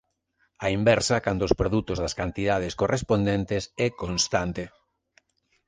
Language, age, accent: Galician, 40-49, Normativo (estándar)